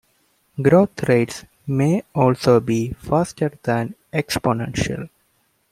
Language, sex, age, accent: English, male, 19-29, United States English